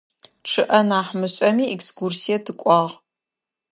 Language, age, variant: Adyghe, 40-49, Адыгабзэ (Кирил, пстэумэ зэдыряе)